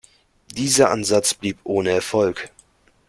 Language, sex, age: German, male, 19-29